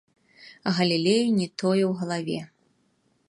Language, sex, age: Belarusian, female, 30-39